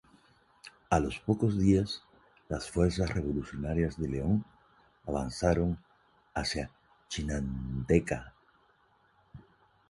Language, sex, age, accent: Spanish, male, 50-59, Andino-Pacífico: Colombia, Perú, Ecuador, oeste de Bolivia y Venezuela andina